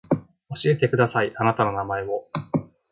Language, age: Japanese, 19-29